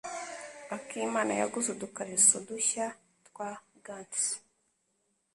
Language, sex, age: Kinyarwanda, female, 19-29